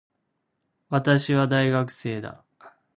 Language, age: Japanese, 19-29